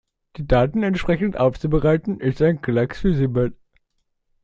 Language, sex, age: German, male, under 19